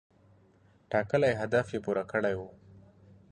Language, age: Pashto, 30-39